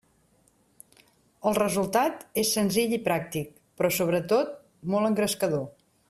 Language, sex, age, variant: Catalan, female, 50-59, Central